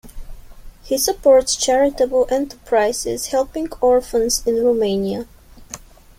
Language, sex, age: English, female, 19-29